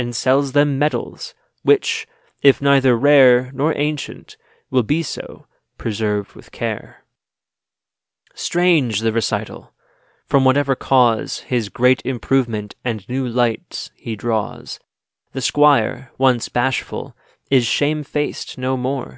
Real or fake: real